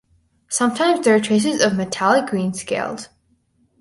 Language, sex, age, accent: English, female, under 19, United States English